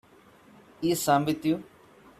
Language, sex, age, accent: English, male, 19-29, India and South Asia (India, Pakistan, Sri Lanka)